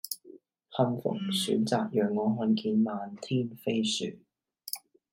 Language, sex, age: Cantonese, male, 19-29